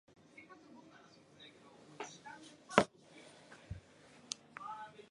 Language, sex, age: English, female, 19-29